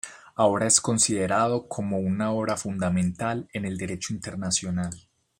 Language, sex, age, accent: Spanish, male, 19-29, Caribe: Cuba, Venezuela, Puerto Rico, República Dominicana, Panamá, Colombia caribeña, México caribeño, Costa del golfo de México